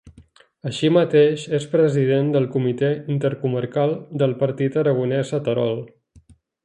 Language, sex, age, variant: Catalan, male, 30-39, Central